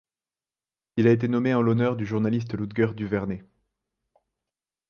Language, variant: French, Français de métropole